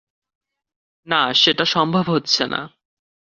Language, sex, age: Bengali, male, under 19